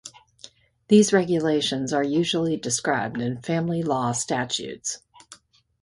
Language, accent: English, United States English